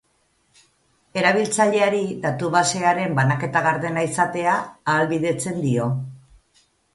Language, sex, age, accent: Basque, female, 50-59, Erdialdekoa edo Nafarra (Gipuzkoa, Nafarroa)